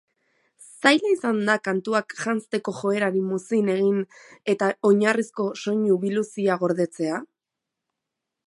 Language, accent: Basque, Erdialdekoa edo Nafarra (Gipuzkoa, Nafarroa)